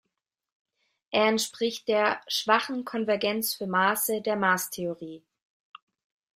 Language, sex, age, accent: German, female, 19-29, Deutschland Deutsch